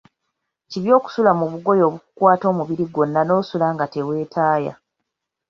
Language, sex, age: Ganda, female, 19-29